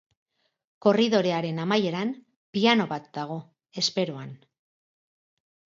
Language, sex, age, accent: Basque, female, 50-59, Erdialdekoa edo Nafarra (Gipuzkoa, Nafarroa)